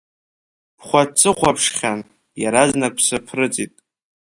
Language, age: Abkhazian, under 19